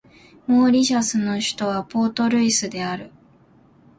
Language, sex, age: Japanese, female, 19-29